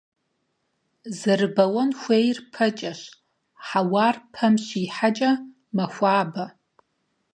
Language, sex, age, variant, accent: Kabardian, female, 30-39, Адыгэбзэ (Къэбэрдей, Кирил, псоми зэдай), Джылэхъстэней (Gilahsteney)